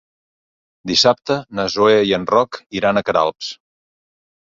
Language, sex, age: Catalan, male, 50-59